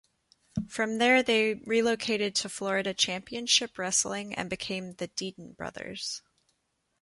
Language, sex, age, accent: English, female, 30-39, United States English